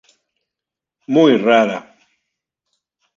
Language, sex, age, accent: Spanish, male, 30-39, Rioplatense: Argentina, Uruguay, este de Bolivia, Paraguay